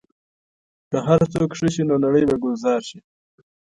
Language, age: Pashto, under 19